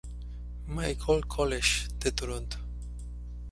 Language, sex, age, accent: Spanish, male, 30-39, Andino-Pacífico: Colombia, Perú, Ecuador, oeste de Bolivia y Venezuela andina